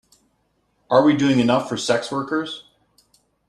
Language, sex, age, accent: English, male, 40-49, United States English